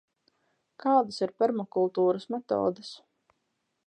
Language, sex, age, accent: Latvian, female, 30-39, bez akcenta